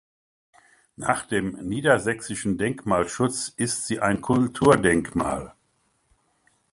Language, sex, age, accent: German, male, 70-79, Deutschland Deutsch